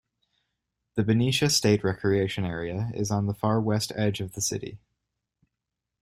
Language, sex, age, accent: English, male, 19-29, United States English